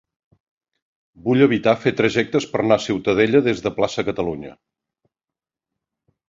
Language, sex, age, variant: Catalan, male, 50-59, Central